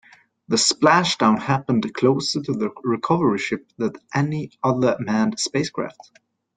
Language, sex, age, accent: English, male, 19-29, United States English